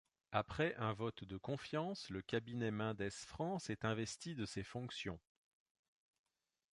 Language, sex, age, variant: French, male, 40-49, Français de métropole